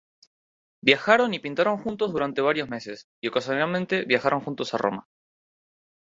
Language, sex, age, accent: Spanish, male, under 19, Rioplatense: Argentina, Uruguay, este de Bolivia, Paraguay